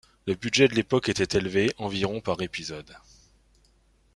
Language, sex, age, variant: French, male, 30-39, Français de métropole